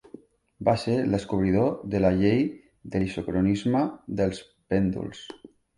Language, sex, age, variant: Catalan, male, 40-49, Central